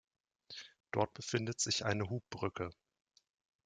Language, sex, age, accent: German, male, 30-39, Deutschland Deutsch